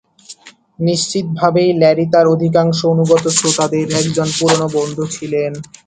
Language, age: Bengali, 19-29